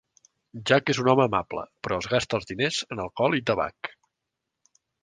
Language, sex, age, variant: Catalan, male, 50-59, Central